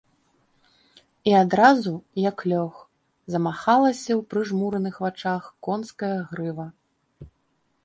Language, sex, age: Belarusian, female, 40-49